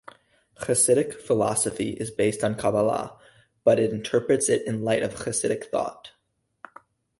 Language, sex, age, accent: English, male, 19-29, United States English